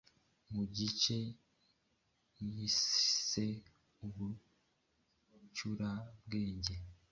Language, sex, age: Kinyarwanda, male, 19-29